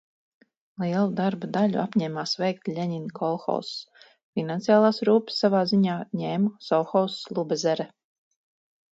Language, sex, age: Latvian, female, 40-49